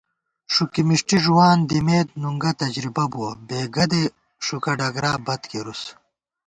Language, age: Gawar-Bati, 30-39